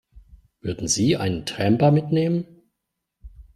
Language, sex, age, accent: German, male, 40-49, Deutschland Deutsch